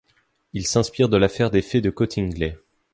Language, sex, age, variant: French, male, 19-29, Français de métropole